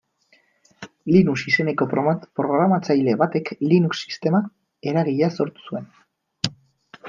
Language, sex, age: Basque, male, 19-29